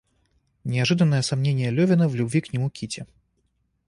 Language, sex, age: Russian, male, 30-39